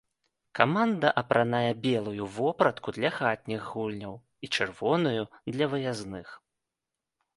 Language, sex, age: Belarusian, male, 30-39